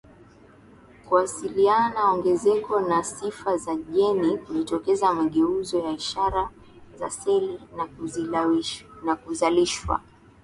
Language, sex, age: Swahili, female, 19-29